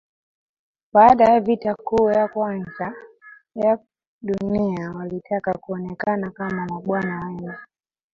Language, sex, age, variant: Swahili, female, 19-29, Kiswahili cha Bara ya Kenya